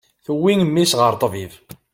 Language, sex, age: Kabyle, male, 30-39